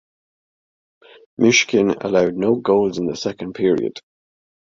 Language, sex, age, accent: English, male, 40-49, Irish English